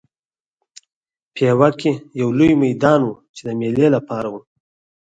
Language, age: Pashto, 19-29